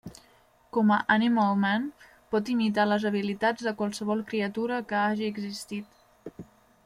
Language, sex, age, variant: Catalan, female, 19-29, Central